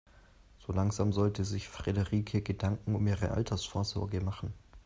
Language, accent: German, Deutschland Deutsch